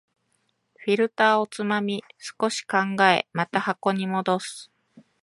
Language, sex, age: Japanese, female, 30-39